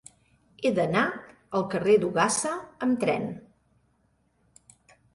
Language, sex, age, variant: Catalan, female, 50-59, Central